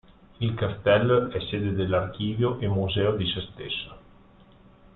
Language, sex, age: Italian, male, 40-49